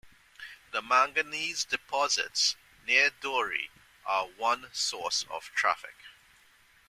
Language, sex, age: English, male, 40-49